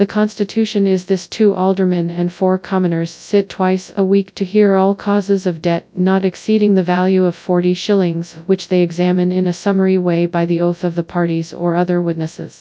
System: TTS, FastPitch